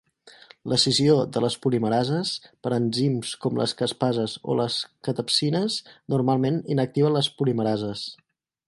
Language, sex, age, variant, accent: Catalan, male, 19-29, Central, central